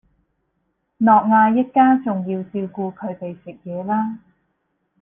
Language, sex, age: Cantonese, female, 19-29